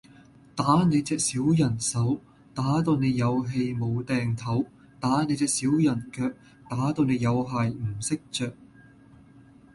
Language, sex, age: Cantonese, male, 19-29